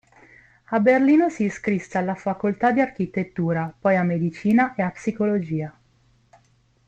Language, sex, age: Italian, female, 19-29